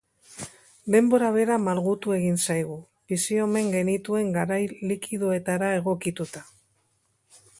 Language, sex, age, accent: Basque, female, 60-69, Mendebalekoa (Araba, Bizkaia, Gipuzkoako mendebaleko herri batzuk)